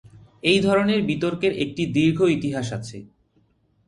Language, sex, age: Bengali, male, 19-29